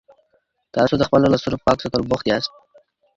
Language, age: Pashto, 19-29